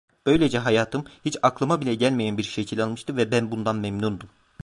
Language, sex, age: Turkish, male, 19-29